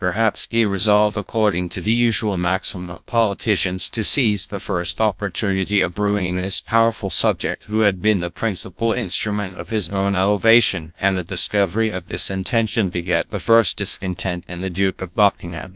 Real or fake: fake